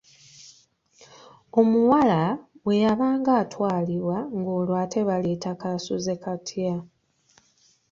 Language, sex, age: Ganda, female, 30-39